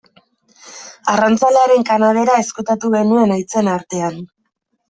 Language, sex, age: Basque, female, 30-39